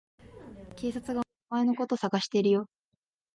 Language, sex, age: Japanese, female, under 19